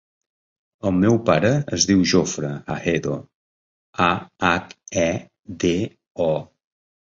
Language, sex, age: Catalan, male, 50-59